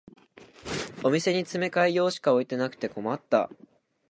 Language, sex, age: Japanese, male, 19-29